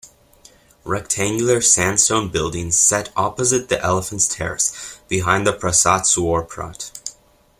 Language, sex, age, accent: English, male, under 19, United States English